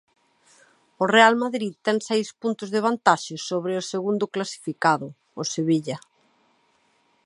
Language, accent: Galician, Atlántico (seseo e gheada)